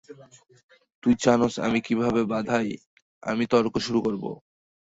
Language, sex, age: Bengali, male, 19-29